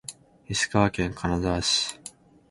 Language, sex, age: Japanese, male, 19-29